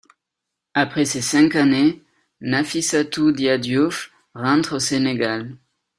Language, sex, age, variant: French, male, 30-39, Français de métropole